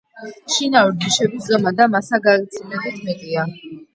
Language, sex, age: Georgian, female, under 19